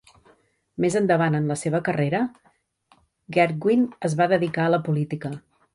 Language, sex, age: Catalan, female, 50-59